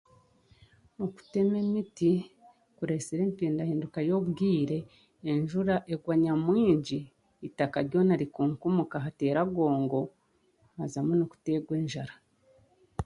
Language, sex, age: Chiga, female, 30-39